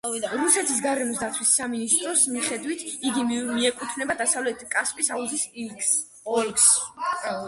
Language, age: Georgian, under 19